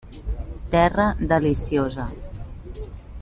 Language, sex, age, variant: Catalan, female, 40-49, Nord-Occidental